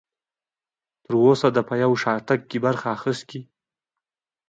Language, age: Pashto, under 19